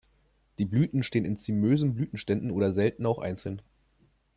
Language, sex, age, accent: German, male, 19-29, Deutschland Deutsch